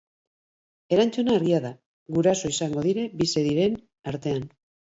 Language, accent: Basque, Mendebalekoa (Araba, Bizkaia, Gipuzkoako mendebaleko herri batzuk)